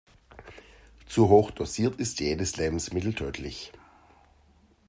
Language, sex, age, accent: German, male, 50-59, Deutschland Deutsch